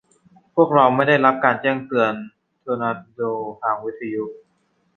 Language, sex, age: Thai, male, under 19